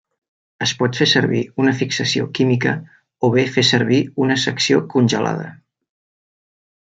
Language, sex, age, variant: Catalan, male, 30-39, Central